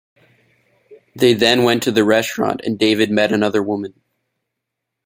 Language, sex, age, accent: English, male, 19-29, Canadian English